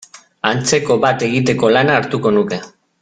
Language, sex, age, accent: Basque, male, 40-49, Mendebalekoa (Araba, Bizkaia, Gipuzkoako mendebaleko herri batzuk)